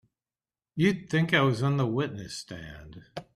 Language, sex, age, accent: English, male, 60-69, United States English